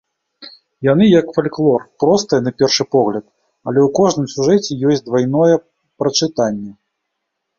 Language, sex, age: Belarusian, male, 40-49